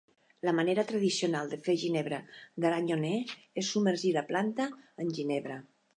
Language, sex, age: Catalan, female, 50-59